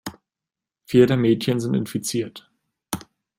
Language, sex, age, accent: German, male, 19-29, Deutschland Deutsch